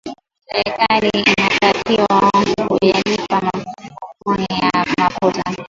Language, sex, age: Swahili, female, 19-29